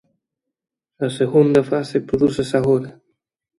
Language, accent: Galician, Atlántico (seseo e gheada)